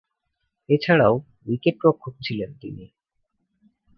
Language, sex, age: Bengali, male, 19-29